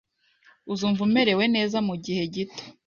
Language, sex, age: Kinyarwanda, female, 19-29